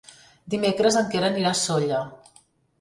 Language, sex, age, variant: Catalan, female, 50-59, Central